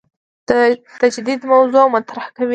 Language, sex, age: Pashto, female, under 19